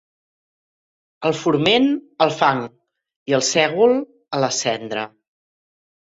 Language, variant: Catalan, Central